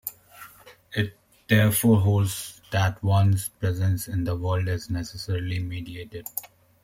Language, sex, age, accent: English, male, 19-29, United States English